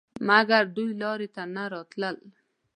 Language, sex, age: Pashto, female, 19-29